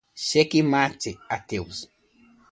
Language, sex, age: Portuguese, male, 50-59